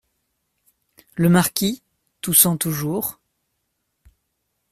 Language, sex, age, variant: French, male, 19-29, Français de métropole